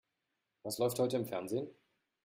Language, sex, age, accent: German, male, 30-39, Deutschland Deutsch